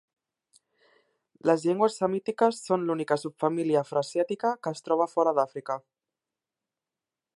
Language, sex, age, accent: Catalan, male, 19-29, Barcelona